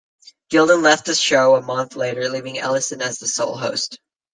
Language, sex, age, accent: English, male, under 19, United States English